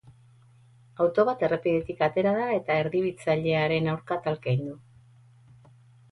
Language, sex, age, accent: Basque, female, 40-49, Erdialdekoa edo Nafarra (Gipuzkoa, Nafarroa)